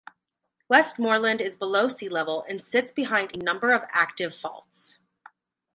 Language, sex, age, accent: English, female, 19-29, United States English